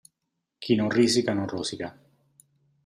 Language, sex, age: Italian, male, 40-49